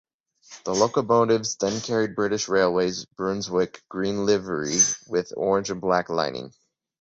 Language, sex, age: English, male, under 19